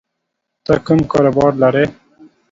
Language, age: Pashto, 19-29